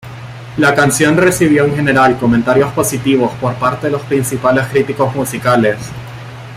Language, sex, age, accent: Spanish, male, 19-29, América central